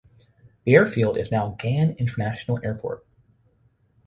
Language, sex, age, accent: English, male, 19-29, United States English